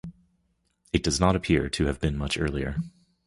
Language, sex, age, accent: English, male, 30-39, United States English